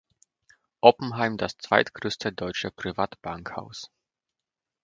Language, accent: German, Polnisch Deutsch